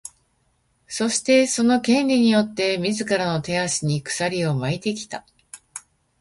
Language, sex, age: Japanese, female, 50-59